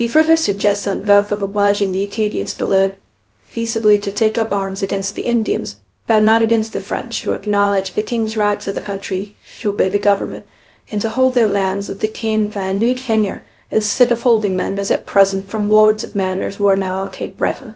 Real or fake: fake